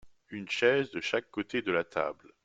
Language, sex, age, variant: French, male, 30-39, Français de métropole